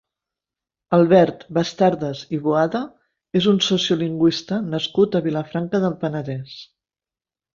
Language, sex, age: Catalan, female, 50-59